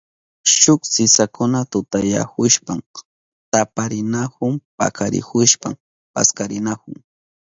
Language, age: Southern Pastaza Quechua, 30-39